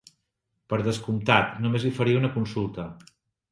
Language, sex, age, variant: Catalan, male, 50-59, Central